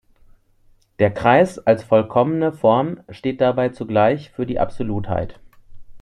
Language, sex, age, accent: German, male, 30-39, Deutschland Deutsch